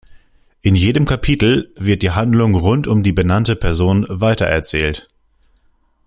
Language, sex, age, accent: German, male, 19-29, Deutschland Deutsch